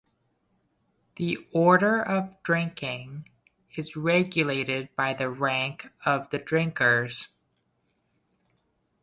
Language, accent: English, United States English